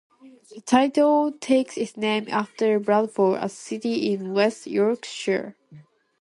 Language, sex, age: English, female, under 19